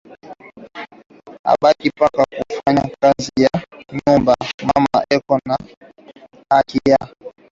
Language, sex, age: Swahili, male, 19-29